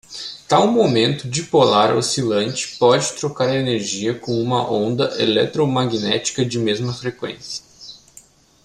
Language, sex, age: Portuguese, male, 19-29